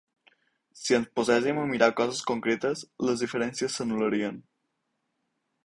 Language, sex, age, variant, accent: Catalan, male, 19-29, Balear, mallorquí